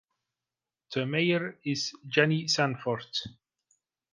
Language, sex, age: English, male, 40-49